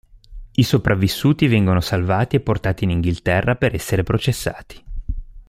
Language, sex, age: Italian, male, 40-49